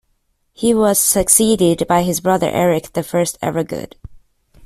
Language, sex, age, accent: English, female, 19-29, United States English